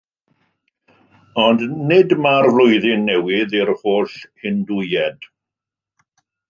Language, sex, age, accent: Welsh, male, 50-59, Y Deyrnas Unedig Cymraeg